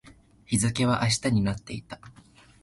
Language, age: Japanese, under 19